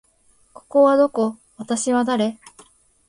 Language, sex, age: Japanese, female, 19-29